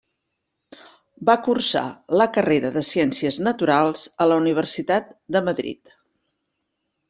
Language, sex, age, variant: Catalan, female, 50-59, Central